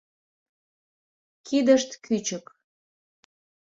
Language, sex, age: Mari, female, 30-39